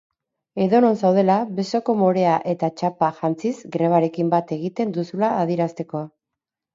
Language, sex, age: Basque, female, 30-39